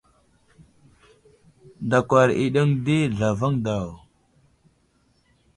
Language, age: Wuzlam, 19-29